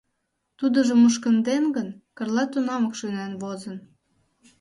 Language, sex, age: Mari, female, under 19